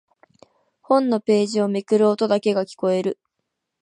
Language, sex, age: Japanese, female, 19-29